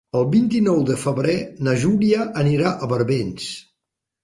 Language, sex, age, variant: Catalan, male, 60-69, Septentrional